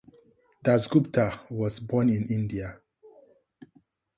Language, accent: English, Southern African (South Africa, Zimbabwe, Namibia)